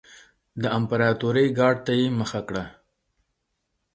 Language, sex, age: Pashto, male, 30-39